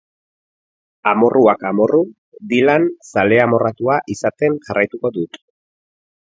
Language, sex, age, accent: Basque, male, 40-49, Erdialdekoa edo Nafarra (Gipuzkoa, Nafarroa)